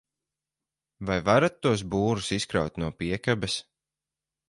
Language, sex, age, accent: Latvian, male, 19-29, Riga